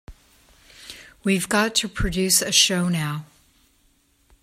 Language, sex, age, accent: English, female, 60-69, United States English